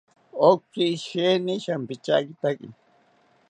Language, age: South Ucayali Ashéninka, 60-69